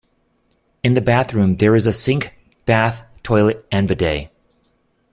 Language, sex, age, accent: English, male, 40-49, United States English